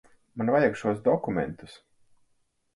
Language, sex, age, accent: Latvian, male, 30-39, Riga